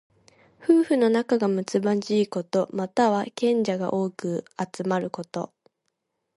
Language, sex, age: Japanese, female, 19-29